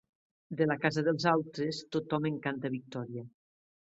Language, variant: Catalan, Nord-Occidental